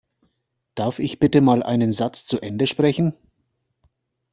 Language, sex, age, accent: German, male, 40-49, Deutschland Deutsch